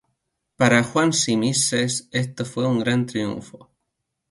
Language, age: Spanish, 19-29